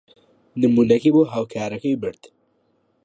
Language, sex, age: Central Kurdish, male, under 19